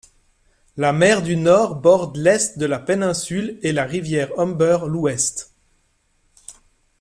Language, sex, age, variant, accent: French, male, 40-49, Français d'Europe, Français de Suisse